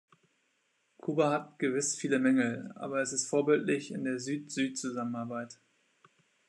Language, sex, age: German, male, 19-29